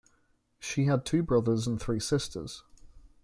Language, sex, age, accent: English, male, 19-29, England English